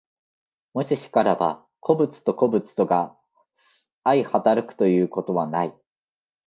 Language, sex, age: Japanese, male, 19-29